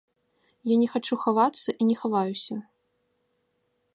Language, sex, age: Belarusian, female, 19-29